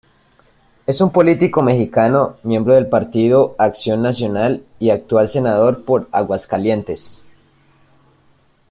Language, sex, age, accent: Spanish, male, 19-29, Andino-Pacífico: Colombia, Perú, Ecuador, oeste de Bolivia y Venezuela andina